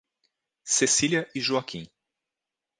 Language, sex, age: Portuguese, male, 30-39